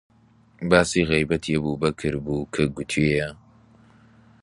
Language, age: Central Kurdish, 19-29